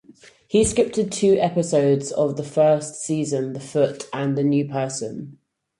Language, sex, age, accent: English, female, 19-29, England English